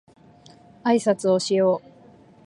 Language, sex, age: Japanese, female, under 19